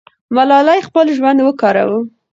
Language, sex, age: Pashto, female, under 19